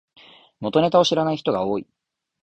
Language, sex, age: Japanese, male, 19-29